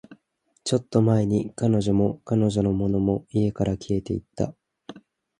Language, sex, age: Japanese, male, 19-29